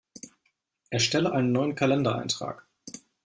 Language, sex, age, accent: German, male, 19-29, Deutschland Deutsch